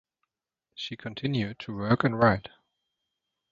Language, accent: English, England English